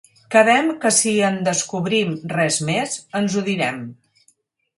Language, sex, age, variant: Catalan, female, 50-59, Central